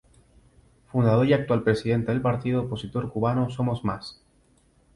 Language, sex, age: Spanish, male, 19-29